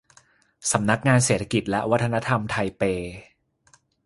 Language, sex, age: Thai, male, 30-39